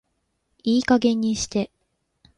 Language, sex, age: Japanese, female, 19-29